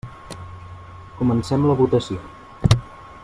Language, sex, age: Catalan, male, 19-29